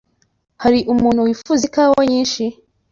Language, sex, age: Kinyarwanda, female, 19-29